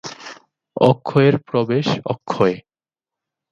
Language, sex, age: Bengali, male, 19-29